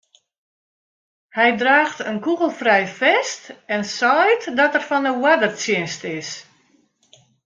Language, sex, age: Western Frisian, female, 50-59